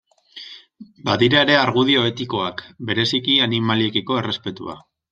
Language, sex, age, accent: Basque, male, 19-29, Mendebalekoa (Araba, Bizkaia, Gipuzkoako mendebaleko herri batzuk)